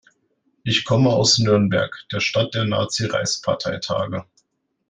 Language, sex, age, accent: German, male, 19-29, Deutschland Deutsch